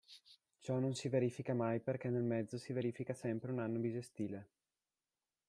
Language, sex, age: Italian, male, 30-39